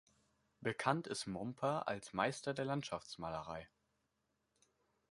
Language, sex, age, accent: German, male, under 19, Deutschland Deutsch